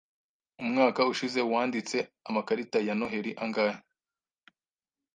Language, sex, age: Kinyarwanda, male, 19-29